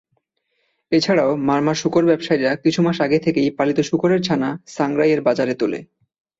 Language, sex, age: Bengali, male, 19-29